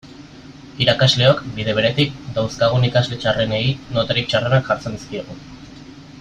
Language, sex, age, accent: Basque, male, 19-29, Mendebalekoa (Araba, Bizkaia, Gipuzkoako mendebaleko herri batzuk)